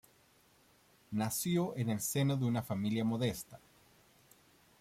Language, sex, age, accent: Spanish, male, 40-49, Chileno: Chile, Cuyo